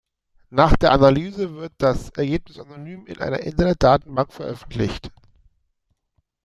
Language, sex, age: German, male, 30-39